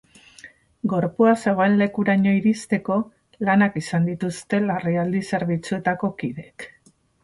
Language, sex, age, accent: Basque, female, 40-49, Mendebalekoa (Araba, Bizkaia, Gipuzkoako mendebaleko herri batzuk)